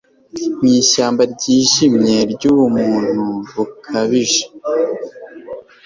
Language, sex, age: Kinyarwanda, male, 19-29